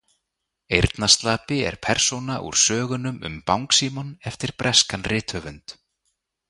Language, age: Icelandic, 30-39